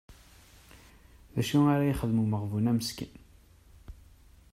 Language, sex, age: Kabyle, male, 30-39